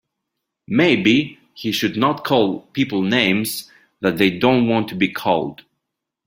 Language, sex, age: English, male, 30-39